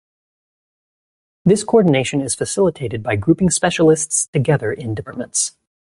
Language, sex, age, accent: English, male, 19-29, United States English